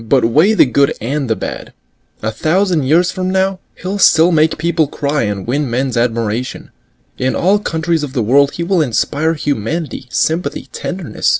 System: none